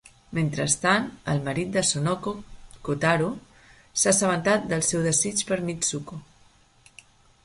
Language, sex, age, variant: Catalan, female, 30-39, Central